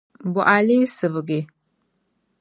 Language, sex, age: Dagbani, female, 19-29